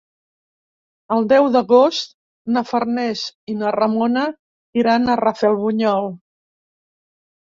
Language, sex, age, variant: Catalan, female, 70-79, Central